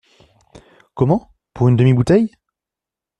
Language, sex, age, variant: French, male, 19-29, Français de métropole